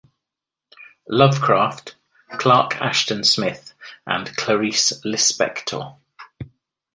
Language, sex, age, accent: English, male, 50-59, England English